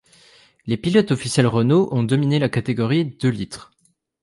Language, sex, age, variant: French, male, 19-29, Français de métropole